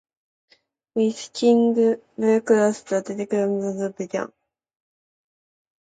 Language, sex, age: English, female, 19-29